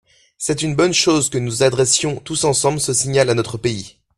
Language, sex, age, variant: French, male, 19-29, Français de métropole